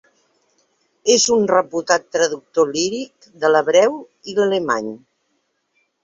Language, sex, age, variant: Catalan, female, 50-59, Central